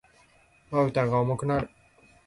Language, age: Japanese, 40-49